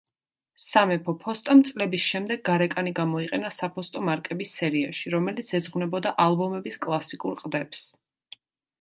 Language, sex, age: Georgian, female, 19-29